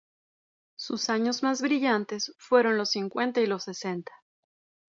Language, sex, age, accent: Spanish, female, 30-39, México